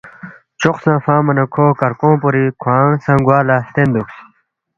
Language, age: Balti, 19-29